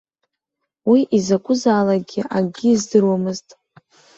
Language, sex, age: Abkhazian, female, under 19